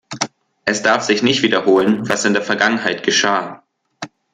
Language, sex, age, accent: German, male, under 19, Deutschland Deutsch